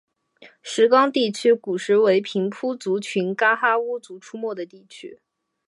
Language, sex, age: Chinese, female, 19-29